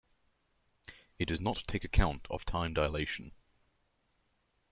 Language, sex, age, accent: English, male, under 19, England English